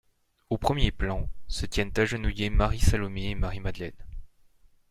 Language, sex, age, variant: French, male, 30-39, Français de métropole